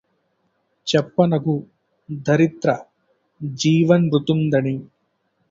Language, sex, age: Telugu, male, 19-29